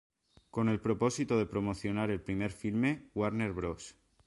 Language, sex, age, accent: Spanish, male, under 19, España: Centro-Sur peninsular (Madrid, Toledo, Castilla-La Mancha)